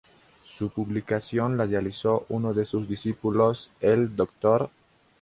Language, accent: Spanish, Andino-Pacífico: Colombia, Perú, Ecuador, oeste de Bolivia y Venezuela andina